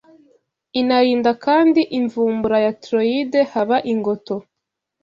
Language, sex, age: Kinyarwanda, female, 19-29